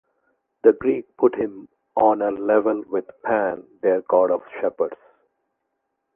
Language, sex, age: English, male, 50-59